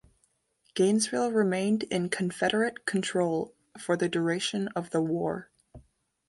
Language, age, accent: English, under 19, United States English